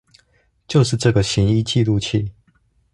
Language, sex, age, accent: Chinese, male, 19-29, 出生地：彰化縣